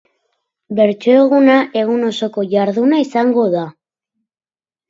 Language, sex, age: Basque, female, 40-49